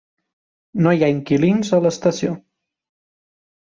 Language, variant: Catalan, Central